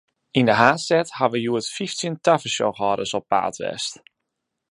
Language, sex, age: Western Frisian, male, 19-29